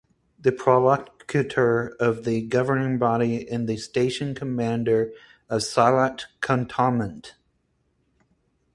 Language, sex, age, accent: English, male, 30-39, United States English